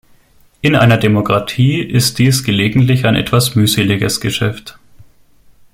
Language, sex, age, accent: German, male, 19-29, Deutschland Deutsch